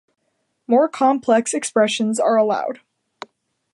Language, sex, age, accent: English, female, under 19, United States English